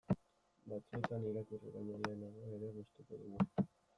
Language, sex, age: Basque, male, 19-29